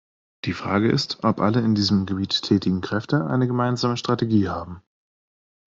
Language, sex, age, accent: German, male, 19-29, Deutschland Deutsch